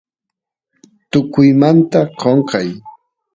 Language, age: Santiago del Estero Quichua, 30-39